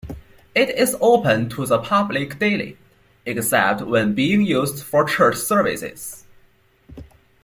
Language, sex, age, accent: English, male, under 19, Hong Kong English